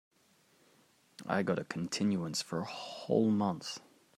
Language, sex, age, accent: English, male, 19-29, Australian English